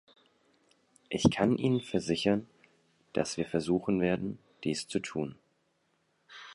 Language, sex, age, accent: German, male, 19-29, Deutschland Deutsch; Hochdeutsch